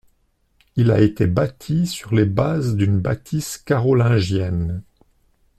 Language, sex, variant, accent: French, male, Français d'Europe, Français de Suisse